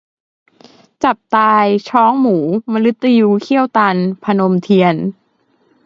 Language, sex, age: Thai, male, 19-29